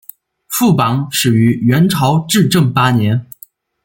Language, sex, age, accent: Chinese, male, 19-29, 出生地：山西省